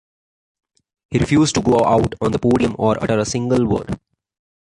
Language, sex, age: English, male, 30-39